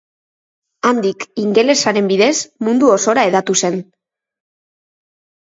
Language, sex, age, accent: Basque, female, 30-39, Mendebalekoa (Araba, Bizkaia, Gipuzkoako mendebaleko herri batzuk)